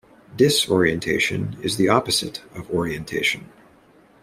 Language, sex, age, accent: English, male, 30-39, United States English